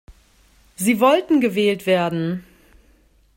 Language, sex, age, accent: German, female, 19-29, Deutschland Deutsch